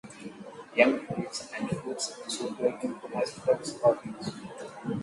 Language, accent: English, United States English; India and South Asia (India, Pakistan, Sri Lanka)